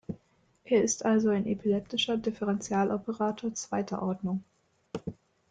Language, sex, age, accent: German, female, 19-29, Deutschland Deutsch